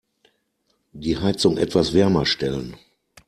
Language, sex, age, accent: German, male, 40-49, Deutschland Deutsch